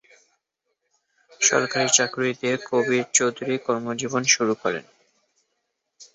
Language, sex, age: Bengali, male, 19-29